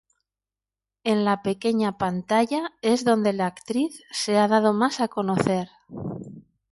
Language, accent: Spanish, España: Norte peninsular (Asturias, Castilla y León, Cantabria, País Vasco, Navarra, Aragón, La Rioja, Guadalajara, Cuenca)